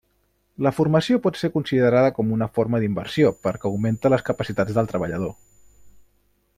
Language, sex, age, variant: Catalan, male, 19-29, Central